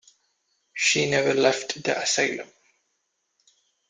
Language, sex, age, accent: English, male, 19-29, India and South Asia (India, Pakistan, Sri Lanka)